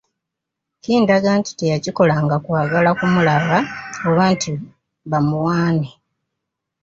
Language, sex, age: Ganda, female, 60-69